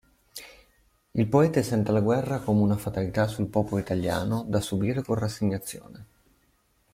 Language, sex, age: Italian, male, 30-39